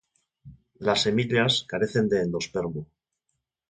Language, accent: Spanish, España: Norte peninsular (Asturias, Castilla y León, Cantabria, País Vasco, Navarra, Aragón, La Rioja, Guadalajara, Cuenca)